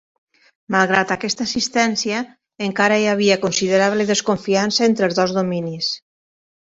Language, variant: Catalan, Nord-Occidental